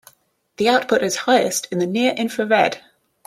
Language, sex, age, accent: English, female, 30-39, England English